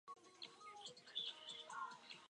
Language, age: English, under 19